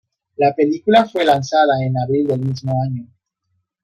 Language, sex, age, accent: Spanish, male, 30-39, México